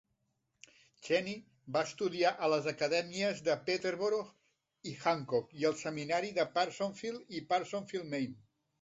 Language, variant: Catalan, Central